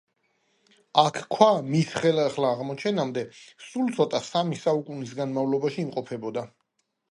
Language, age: Georgian, 40-49